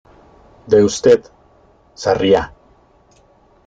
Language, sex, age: Spanish, male, 30-39